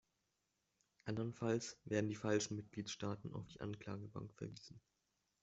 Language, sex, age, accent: German, male, 19-29, Deutschland Deutsch